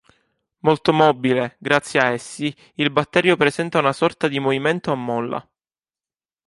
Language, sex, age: Italian, male, 19-29